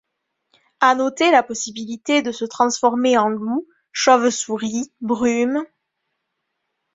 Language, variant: French, Français de métropole